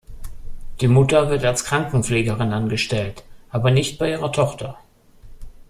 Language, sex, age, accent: German, male, 30-39, Deutschland Deutsch